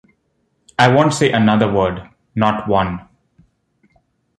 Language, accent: English, India and South Asia (India, Pakistan, Sri Lanka)